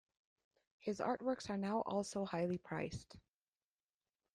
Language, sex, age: English, female, 40-49